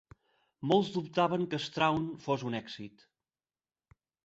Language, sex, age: Catalan, male, 50-59